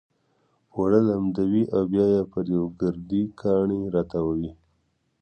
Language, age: Pashto, 19-29